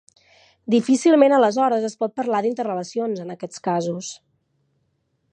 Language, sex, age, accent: Catalan, female, 30-39, central; nord-occidental